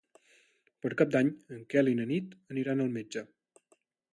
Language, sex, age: Catalan, male, 30-39